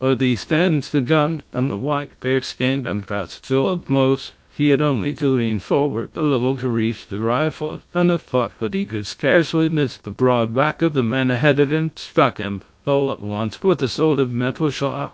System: TTS, GlowTTS